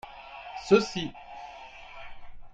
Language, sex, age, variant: French, male, 30-39, Français de métropole